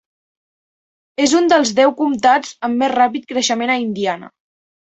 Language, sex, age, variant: Catalan, female, under 19, Central